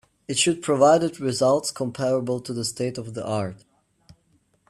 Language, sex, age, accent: English, male, 30-39, England English